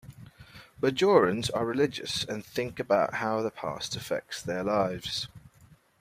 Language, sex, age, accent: English, male, 30-39, England English